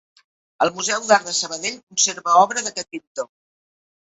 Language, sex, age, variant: Catalan, female, 50-59, Central